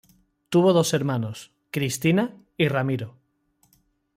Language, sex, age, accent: Spanish, male, 30-39, España: Sur peninsular (Andalucia, Extremadura, Murcia)